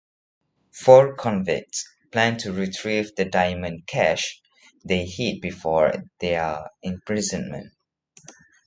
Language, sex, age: English, male, 19-29